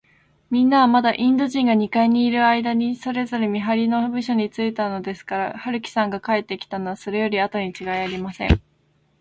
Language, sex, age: Japanese, female, 19-29